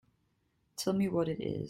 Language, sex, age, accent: English, female, 30-39, England English